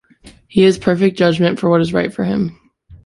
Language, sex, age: English, female, 19-29